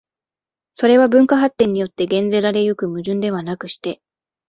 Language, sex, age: Japanese, female, 19-29